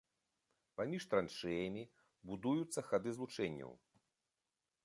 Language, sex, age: Belarusian, male, 50-59